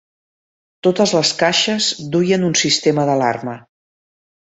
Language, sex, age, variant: Catalan, female, 50-59, Central